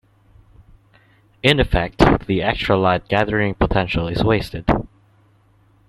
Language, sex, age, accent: English, male, 19-29, Filipino